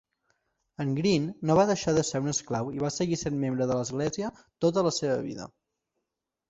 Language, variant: Catalan, Central